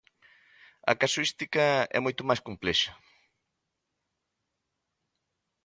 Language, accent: Galician, Normativo (estándar)